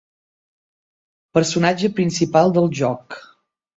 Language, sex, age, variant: Catalan, female, 50-59, Central